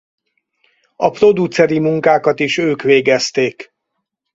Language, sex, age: Hungarian, male, 60-69